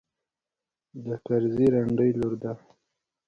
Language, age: Pashto, under 19